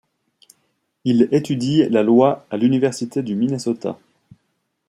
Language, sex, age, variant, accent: French, male, 30-39, Français d'Europe, Français de Suisse